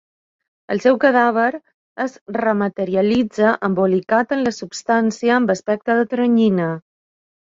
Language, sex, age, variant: Catalan, female, 50-59, Balear